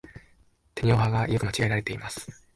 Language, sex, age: Japanese, male, under 19